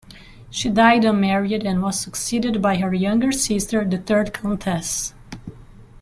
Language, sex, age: English, female, 40-49